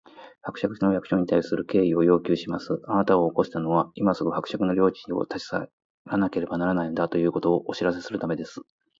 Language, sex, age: Japanese, male, 40-49